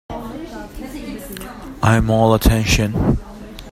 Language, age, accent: English, under 19, United States English